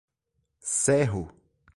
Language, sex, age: Portuguese, male, 19-29